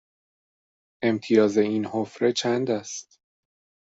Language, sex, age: Persian, male, 30-39